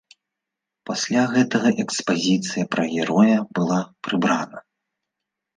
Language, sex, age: Belarusian, male, 19-29